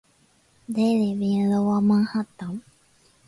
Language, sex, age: English, female, 19-29